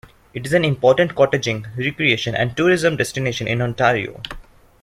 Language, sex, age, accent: English, male, under 19, India and South Asia (India, Pakistan, Sri Lanka)